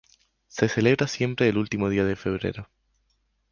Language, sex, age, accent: Spanish, male, 19-29, España: Islas Canarias